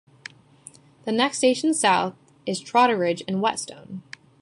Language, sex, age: English, female, 19-29